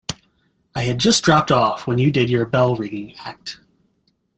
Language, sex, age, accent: English, male, 30-39, United States English